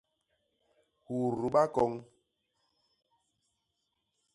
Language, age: Basaa, 40-49